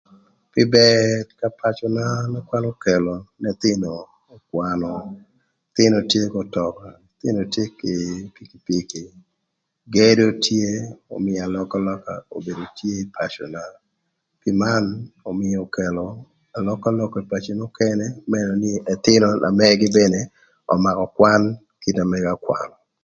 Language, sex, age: Thur, male, 60-69